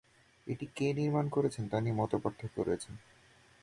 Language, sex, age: Bengali, male, 19-29